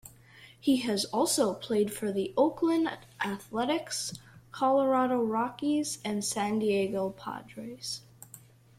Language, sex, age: English, male, under 19